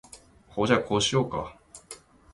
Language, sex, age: Japanese, male, 30-39